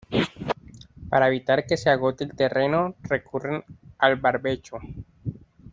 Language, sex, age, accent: Spanish, male, 19-29, Caribe: Cuba, Venezuela, Puerto Rico, República Dominicana, Panamá, Colombia caribeña, México caribeño, Costa del golfo de México